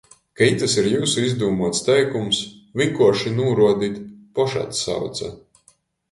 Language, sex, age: Latgalian, male, 19-29